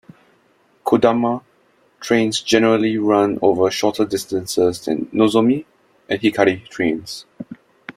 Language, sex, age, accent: English, male, 19-29, Singaporean English